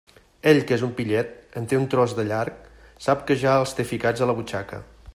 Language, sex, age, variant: Catalan, male, 50-59, Central